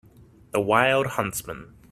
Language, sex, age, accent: English, male, 30-39, Australian English